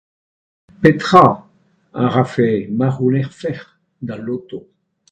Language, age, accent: Breton, 70-79, Leoneg